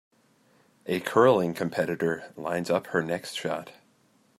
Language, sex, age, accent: English, male, 30-39, United States English